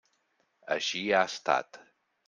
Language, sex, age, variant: Catalan, male, 40-49, Central